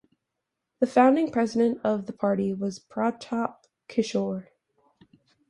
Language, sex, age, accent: English, female, under 19, United States English